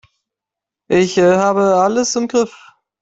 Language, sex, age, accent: German, male, 19-29, Deutschland Deutsch